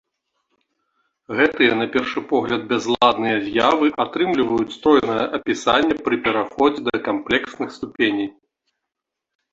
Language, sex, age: Belarusian, male, 30-39